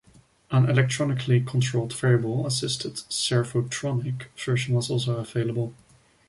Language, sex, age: English, male, 19-29